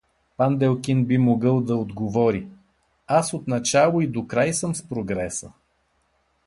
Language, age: Bulgarian, 60-69